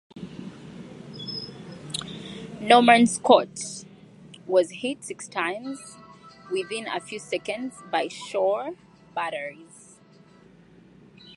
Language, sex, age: English, female, 30-39